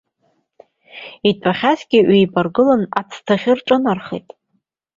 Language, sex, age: Abkhazian, female, 30-39